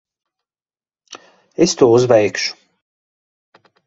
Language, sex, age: Latvian, male, 40-49